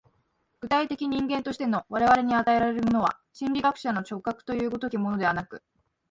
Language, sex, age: Japanese, female, under 19